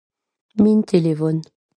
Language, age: Swiss German, 50-59